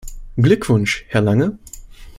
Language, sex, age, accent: German, male, 19-29, Deutschland Deutsch